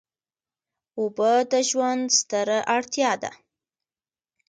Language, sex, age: Pashto, female, 19-29